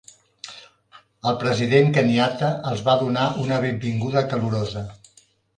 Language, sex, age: Catalan, male, 60-69